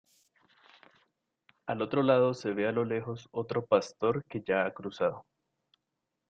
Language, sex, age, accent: Spanish, male, 19-29, Caribe: Cuba, Venezuela, Puerto Rico, República Dominicana, Panamá, Colombia caribeña, México caribeño, Costa del golfo de México